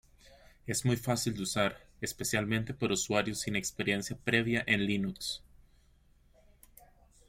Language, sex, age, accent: Spanish, male, 19-29, América central